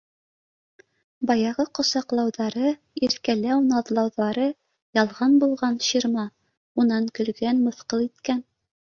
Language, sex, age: Bashkir, female, 50-59